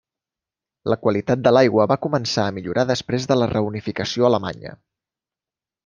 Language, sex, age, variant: Catalan, male, 30-39, Central